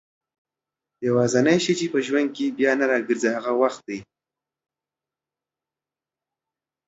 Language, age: Pashto, under 19